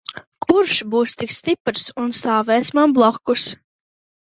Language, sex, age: Latvian, female, under 19